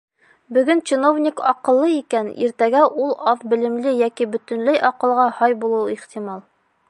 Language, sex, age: Bashkir, female, 30-39